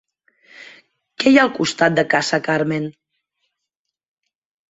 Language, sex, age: Catalan, female, 40-49